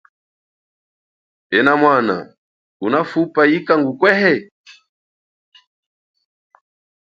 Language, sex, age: Chokwe, male, 40-49